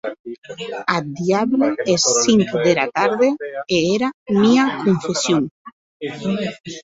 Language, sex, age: Occitan, female, 40-49